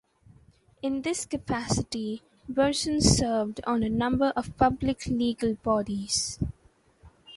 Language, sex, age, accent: English, female, 19-29, India and South Asia (India, Pakistan, Sri Lanka)